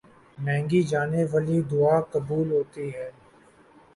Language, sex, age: Urdu, male, 19-29